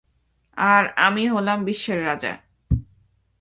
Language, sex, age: Bengali, female, 19-29